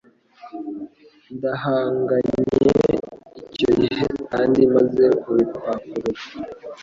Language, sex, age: Kinyarwanda, male, under 19